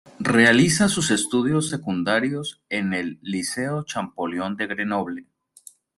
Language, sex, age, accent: Spanish, male, 30-39, Caribe: Cuba, Venezuela, Puerto Rico, República Dominicana, Panamá, Colombia caribeña, México caribeño, Costa del golfo de México